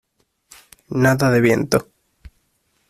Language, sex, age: Spanish, male, 19-29